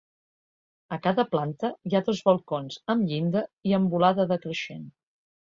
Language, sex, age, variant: Catalan, female, 40-49, Central